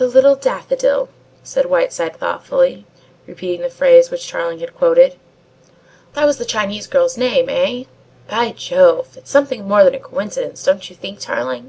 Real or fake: real